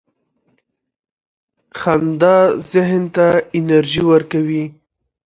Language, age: Pashto, 19-29